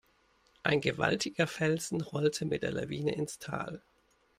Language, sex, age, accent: German, male, 30-39, Deutschland Deutsch